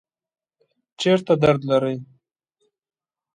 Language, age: Pashto, 19-29